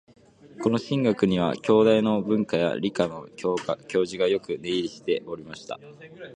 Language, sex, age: Japanese, male, 19-29